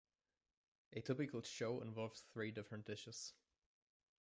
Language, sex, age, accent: English, male, 19-29, United States English